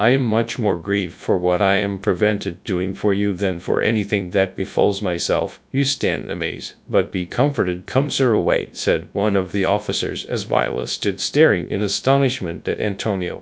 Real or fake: fake